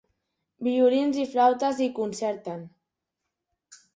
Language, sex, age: Catalan, female, 40-49